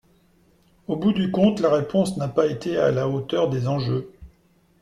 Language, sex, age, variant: French, male, 40-49, Français de métropole